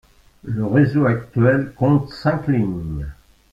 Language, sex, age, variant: French, male, 60-69, Français de métropole